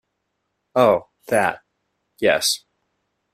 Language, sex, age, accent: English, male, 19-29, United States English